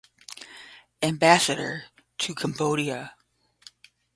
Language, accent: English, United States English